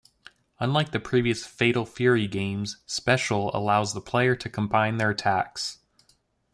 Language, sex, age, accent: English, male, 19-29, United States English